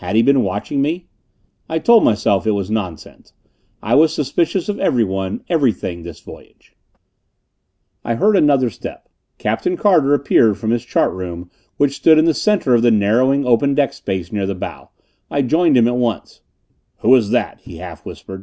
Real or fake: real